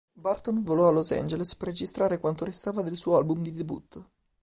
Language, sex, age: Italian, male, 19-29